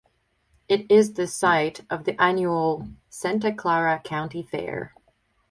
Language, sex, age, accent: English, female, 19-29, United States English